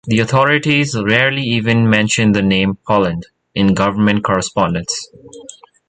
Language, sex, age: English, male, 19-29